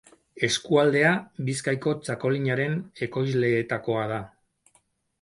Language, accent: Basque, Mendebalekoa (Araba, Bizkaia, Gipuzkoako mendebaleko herri batzuk)